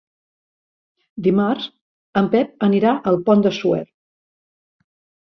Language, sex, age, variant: Catalan, female, 60-69, Central